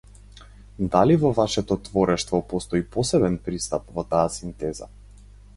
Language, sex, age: Macedonian, male, 19-29